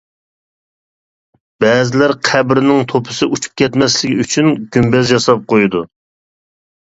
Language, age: Uyghur, 40-49